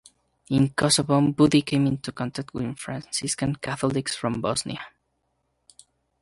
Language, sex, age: English, male, under 19